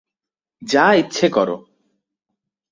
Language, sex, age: Bengali, male, 19-29